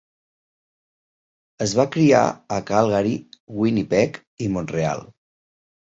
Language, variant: Catalan, Central